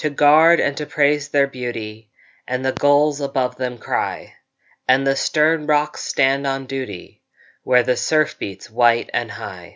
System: none